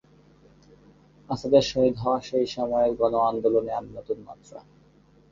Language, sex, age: Bengali, male, 19-29